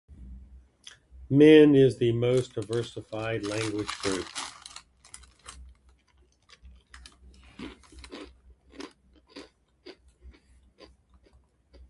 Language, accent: English, United States English